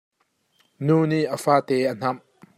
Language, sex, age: Hakha Chin, male, 30-39